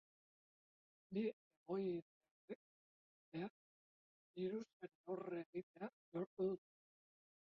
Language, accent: Basque, Erdialdekoa edo Nafarra (Gipuzkoa, Nafarroa)